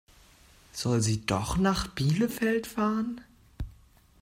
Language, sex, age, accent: German, female, 19-29, Deutschland Deutsch